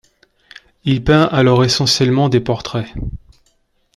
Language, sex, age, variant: French, male, 30-39, Français de métropole